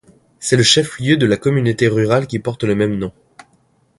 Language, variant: French, Français de métropole